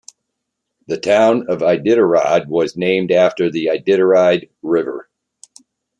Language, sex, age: English, male, 60-69